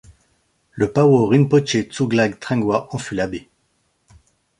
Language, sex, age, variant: French, male, 30-39, Français de métropole